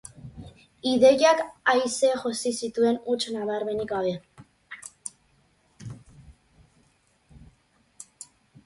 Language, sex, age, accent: Basque, female, 40-49, Erdialdekoa edo Nafarra (Gipuzkoa, Nafarroa)